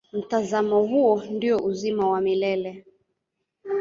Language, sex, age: Swahili, male, 30-39